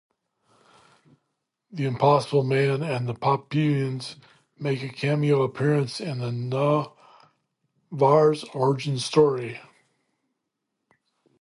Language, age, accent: English, 60-69, United States English